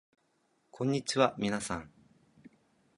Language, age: Japanese, 19-29